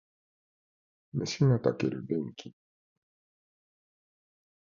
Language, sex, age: Japanese, male, 50-59